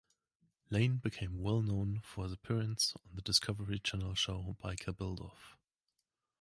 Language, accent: English, England English